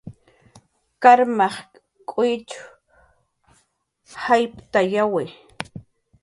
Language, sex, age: Jaqaru, female, 40-49